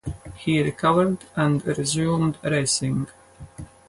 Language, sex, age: English, female, 50-59